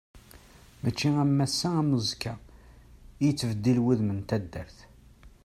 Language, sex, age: Kabyle, male, 30-39